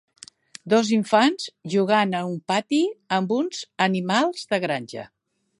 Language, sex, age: Catalan, female, 70-79